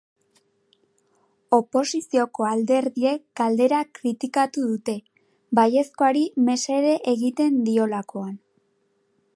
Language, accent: Basque, Mendebalekoa (Araba, Bizkaia, Gipuzkoako mendebaleko herri batzuk)